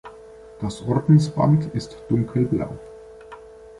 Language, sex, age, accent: German, male, 40-49, Deutschland Deutsch